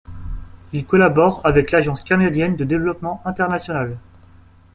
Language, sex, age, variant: French, male, 19-29, Français de métropole